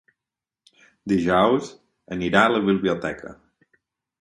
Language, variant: Catalan, Balear